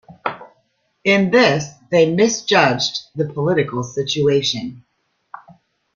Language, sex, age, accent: English, female, 40-49, United States English